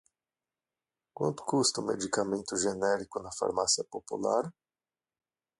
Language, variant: Portuguese, Portuguese (Brasil)